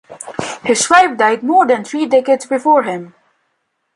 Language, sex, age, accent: English, male, under 19, India and South Asia (India, Pakistan, Sri Lanka)